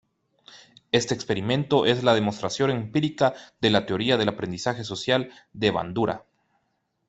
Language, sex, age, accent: Spanish, male, 19-29, América central